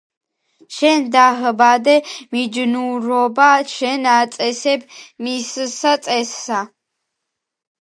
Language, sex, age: Georgian, female, under 19